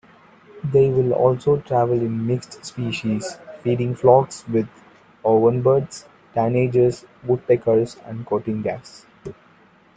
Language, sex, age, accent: English, male, 19-29, India and South Asia (India, Pakistan, Sri Lanka)